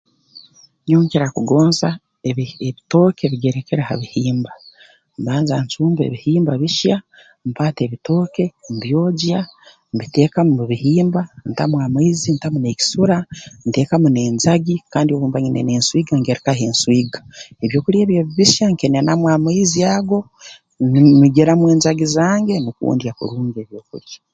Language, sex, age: Tooro, female, 40-49